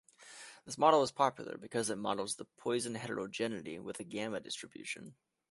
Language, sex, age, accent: English, male, under 19, United States English